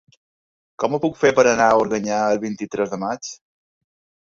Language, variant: Catalan, Balear